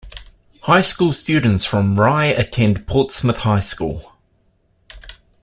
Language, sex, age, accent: English, male, 50-59, New Zealand English